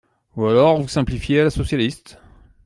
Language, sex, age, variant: French, male, 40-49, Français de métropole